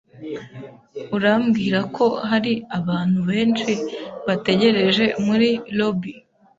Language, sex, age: Kinyarwanda, female, 19-29